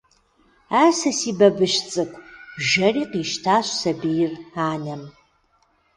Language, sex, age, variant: Kabardian, female, 50-59, Адыгэбзэ (Къэбэрдей, Кирил, псоми зэдай)